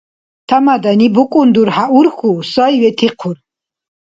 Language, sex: Dargwa, female